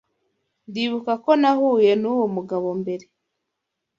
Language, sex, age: Kinyarwanda, female, 19-29